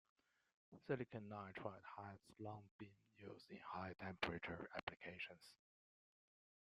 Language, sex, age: English, male, 30-39